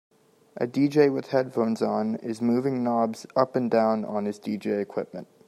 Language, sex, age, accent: English, male, under 19, United States English